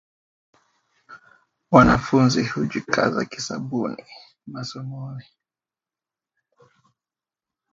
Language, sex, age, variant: Swahili, male, 30-39, Kiswahili cha Bara ya Kenya